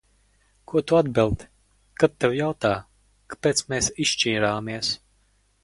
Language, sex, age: Latvian, male, under 19